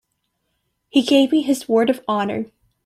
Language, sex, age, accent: English, female, under 19, United States English